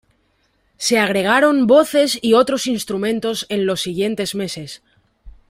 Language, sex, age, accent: Spanish, female, 19-29, España: Centro-Sur peninsular (Madrid, Toledo, Castilla-La Mancha)